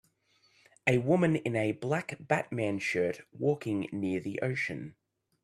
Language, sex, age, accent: English, male, 30-39, Australian English